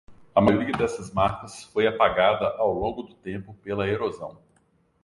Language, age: Portuguese, 40-49